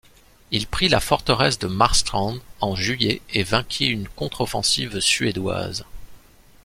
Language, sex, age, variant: French, male, 30-39, Français de métropole